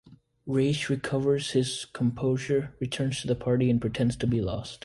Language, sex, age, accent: English, male, 19-29, United States English